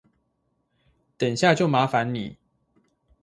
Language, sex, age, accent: Chinese, male, 19-29, 出生地：臺北市